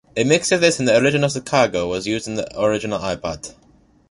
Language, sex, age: English, male, 19-29